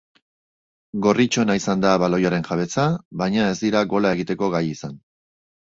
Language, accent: Basque, Erdialdekoa edo Nafarra (Gipuzkoa, Nafarroa)